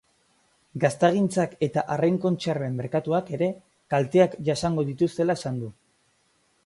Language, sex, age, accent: Basque, male, under 19, Mendebalekoa (Araba, Bizkaia, Gipuzkoako mendebaleko herri batzuk)